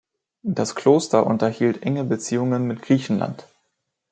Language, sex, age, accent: German, male, under 19, Deutschland Deutsch